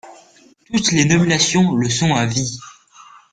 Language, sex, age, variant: French, male, under 19, Français de métropole